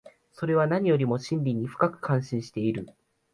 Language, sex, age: Japanese, male, 19-29